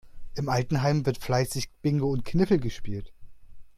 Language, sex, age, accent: German, male, 30-39, Deutschland Deutsch